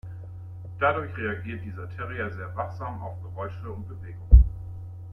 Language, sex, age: German, male, 50-59